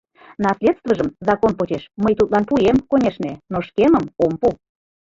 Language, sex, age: Mari, female, 40-49